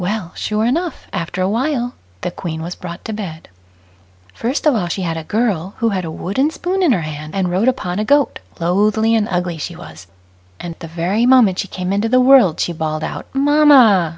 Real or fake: real